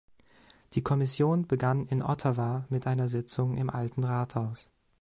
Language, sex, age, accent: German, male, 19-29, Deutschland Deutsch